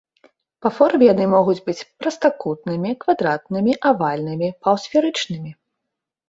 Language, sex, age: Belarusian, female, 30-39